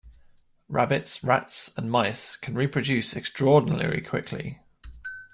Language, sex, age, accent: English, male, 30-39, England English